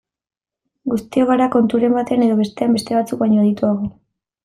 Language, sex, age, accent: Basque, female, 19-29, Erdialdekoa edo Nafarra (Gipuzkoa, Nafarroa)